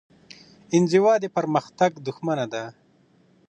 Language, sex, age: Pashto, male, 30-39